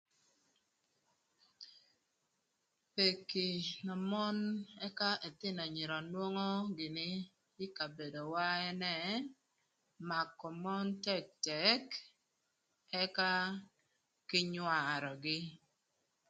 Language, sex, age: Thur, female, 30-39